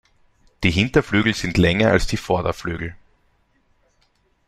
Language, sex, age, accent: German, male, 19-29, Österreichisches Deutsch